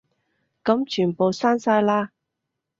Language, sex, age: Cantonese, female, 30-39